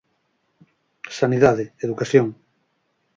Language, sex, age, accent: Galician, male, 50-59, Atlántico (seseo e gheada)